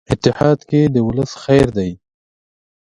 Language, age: Pashto, 19-29